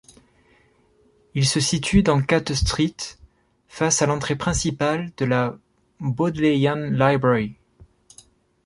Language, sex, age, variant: French, male, 30-39, Français de métropole